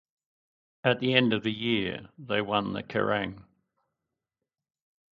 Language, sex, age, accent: English, male, 60-69, Australian English